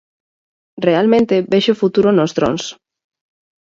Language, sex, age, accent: Galician, female, 30-39, Normativo (estándar)